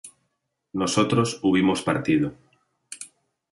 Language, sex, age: Spanish, male, 30-39